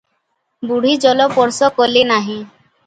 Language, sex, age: Odia, female, 19-29